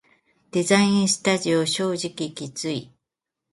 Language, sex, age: Japanese, female, 40-49